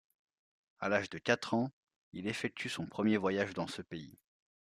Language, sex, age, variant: French, male, 19-29, Français de métropole